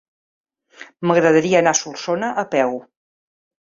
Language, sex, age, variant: Catalan, female, 50-59, Central